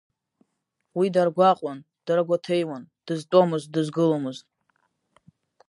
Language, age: Abkhazian, 30-39